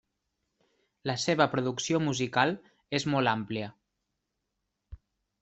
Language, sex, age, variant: Catalan, male, 30-39, Nord-Occidental